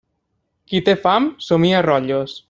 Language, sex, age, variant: Catalan, male, 19-29, Nord-Occidental